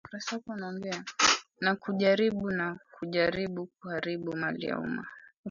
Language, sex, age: Swahili, female, 19-29